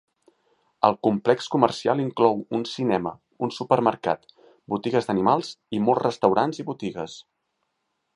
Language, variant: Catalan, Central